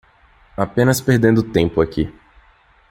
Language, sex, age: Portuguese, male, 19-29